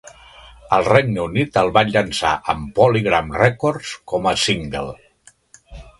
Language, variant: Catalan, Nord-Occidental